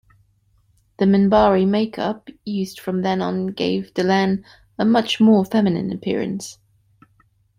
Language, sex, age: English, female, 30-39